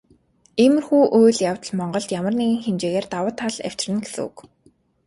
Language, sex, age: Mongolian, female, 19-29